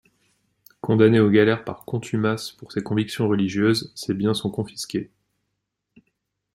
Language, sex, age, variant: French, female, 19-29, Français de métropole